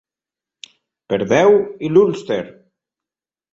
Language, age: Catalan, 50-59